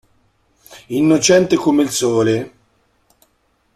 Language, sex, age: Italian, male, 40-49